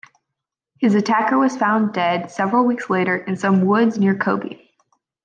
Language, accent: English, United States English